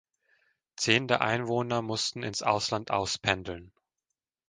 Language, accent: German, Österreichisches Deutsch